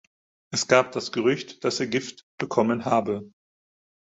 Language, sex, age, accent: German, male, 50-59, Deutschland Deutsch